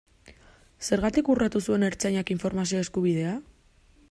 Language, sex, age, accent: Basque, female, 19-29, Mendebalekoa (Araba, Bizkaia, Gipuzkoako mendebaleko herri batzuk)